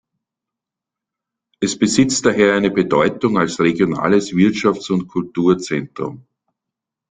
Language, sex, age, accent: German, male, 50-59, Österreichisches Deutsch